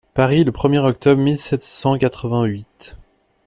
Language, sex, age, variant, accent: French, male, 19-29, Français d'Europe, Français de Suisse